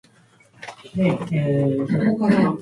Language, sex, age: Japanese, female, 19-29